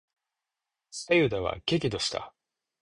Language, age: Japanese, 30-39